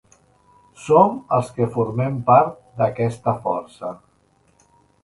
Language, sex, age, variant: Catalan, male, 50-59, Central